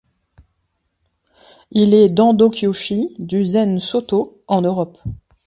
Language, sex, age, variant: French, female, 40-49, Français de métropole